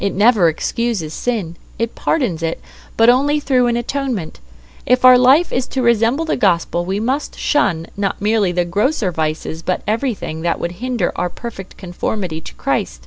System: none